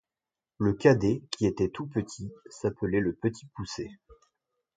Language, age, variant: French, 19-29, Français de métropole